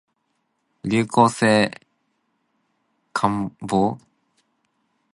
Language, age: Cantonese, 19-29